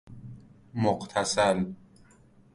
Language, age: Persian, 19-29